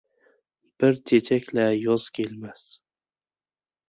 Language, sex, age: Uzbek, male, 19-29